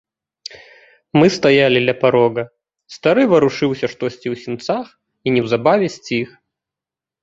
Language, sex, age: Belarusian, male, 30-39